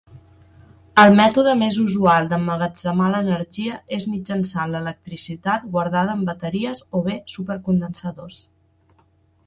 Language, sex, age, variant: Catalan, female, 30-39, Central